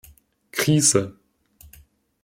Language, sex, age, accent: German, male, 19-29, Deutschland Deutsch